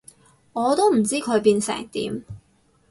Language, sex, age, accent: Cantonese, female, 30-39, 广州音